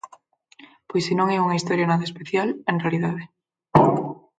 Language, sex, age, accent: Galician, female, 19-29, Normativo (estándar)